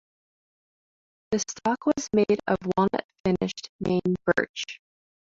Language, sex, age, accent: English, female, 19-29, United States English